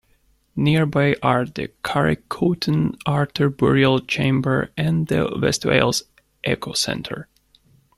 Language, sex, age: English, male, 19-29